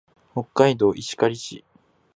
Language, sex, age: Japanese, male, 19-29